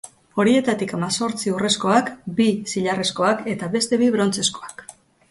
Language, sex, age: Basque, female, 50-59